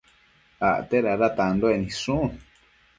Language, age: Matsés, 19-29